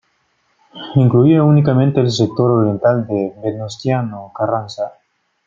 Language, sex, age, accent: Spanish, male, 19-29, América central